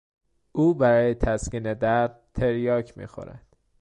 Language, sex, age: Persian, male, 19-29